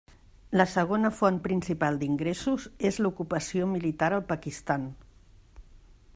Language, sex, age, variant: Catalan, female, 50-59, Central